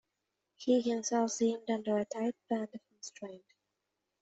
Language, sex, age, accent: English, female, 19-29, United States English